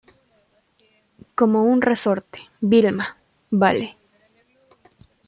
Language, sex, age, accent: Spanish, female, under 19, Andino-Pacífico: Colombia, Perú, Ecuador, oeste de Bolivia y Venezuela andina